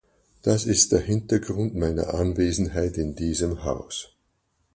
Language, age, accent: German, 70-79, Österreichisches Deutsch